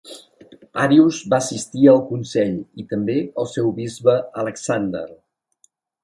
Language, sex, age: Catalan, male, 50-59